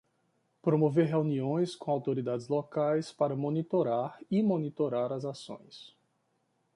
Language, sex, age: Portuguese, male, 40-49